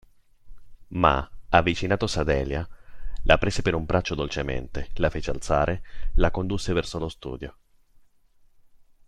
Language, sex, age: Italian, male, 19-29